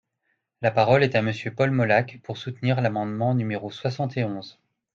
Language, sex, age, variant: French, male, 40-49, Français de métropole